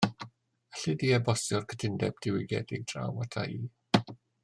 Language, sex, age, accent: Welsh, male, 60-69, Y Deyrnas Unedig Cymraeg